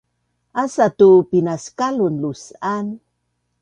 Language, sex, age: Bunun, female, 60-69